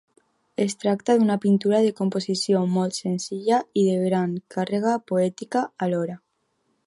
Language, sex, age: Catalan, female, under 19